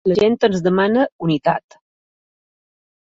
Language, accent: Catalan, mallorquí